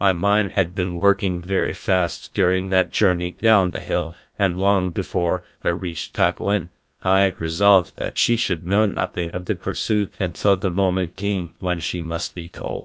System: TTS, GlowTTS